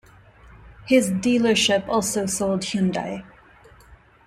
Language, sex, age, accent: English, female, 30-39, India and South Asia (India, Pakistan, Sri Lanka)